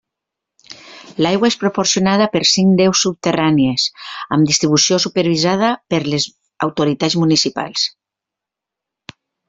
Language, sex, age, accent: Catalan, female, 50-59, valencià